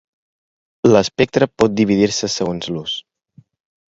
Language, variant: Catalan, Central